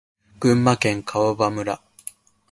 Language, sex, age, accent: Japanese, male, 19-29, 標準語